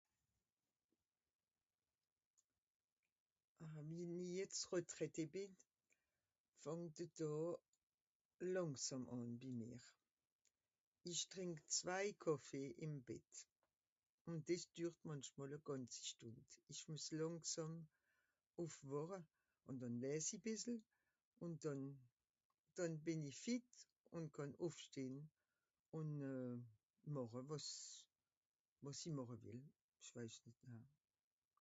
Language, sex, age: Swiss German, female, 60-69